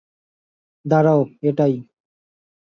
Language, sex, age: Bengali, male, 19-29